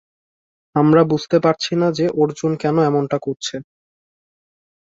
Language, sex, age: Bengali, male, under 19